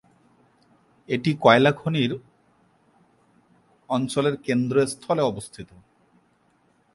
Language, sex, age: Bengali, male, 30-39